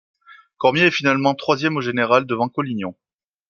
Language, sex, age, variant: French, male, 30-39, Français de métropole